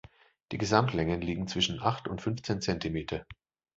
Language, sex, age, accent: German, male, 30-39, Deutschland Deutsch